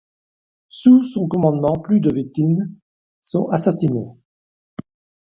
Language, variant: French, Français de métropole